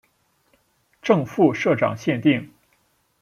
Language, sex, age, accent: Chinese, male, 19-29, 出生地：山东省